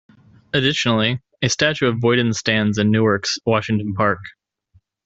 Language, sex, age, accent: English, male, 30-39, United States English